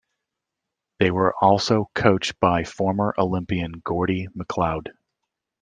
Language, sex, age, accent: English, male, 50-59, United States English